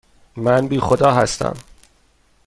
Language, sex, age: Persian, male, 30-39